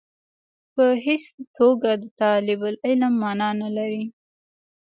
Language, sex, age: Pashto, female, 19-29